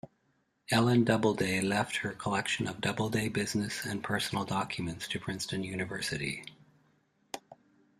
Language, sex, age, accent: English, male, 50-59, Canadian English